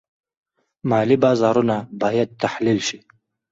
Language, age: Pashto, under 19